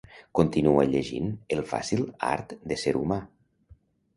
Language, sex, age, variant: Catalan, male, 50-59, Nord-Occidental